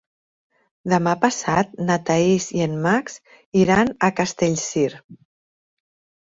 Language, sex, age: Catalan, female, 40-49